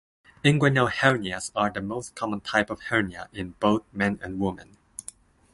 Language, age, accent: English, 19-29, United States English